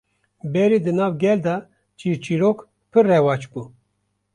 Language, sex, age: Kurdish, male, 50-59